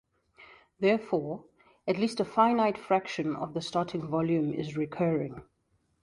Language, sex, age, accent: English, female, 30-39, Southern African (South Africa, Zimbabwe, Namibia)